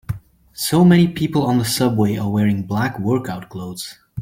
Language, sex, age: English, male, 30-39